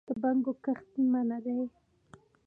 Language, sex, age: Pashto, female, under 19